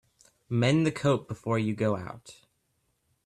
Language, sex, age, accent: English, male, 19-29, United States English